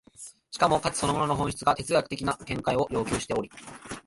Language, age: Japanese, 19-29